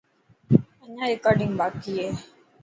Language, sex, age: Dhatki, female, 19-29